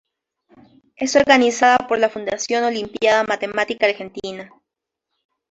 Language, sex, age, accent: Spanish, female, 19-29, Andino-Pacífico: Colombia, Perú, Ecuador, oeste de Bolivia y Venezuela andina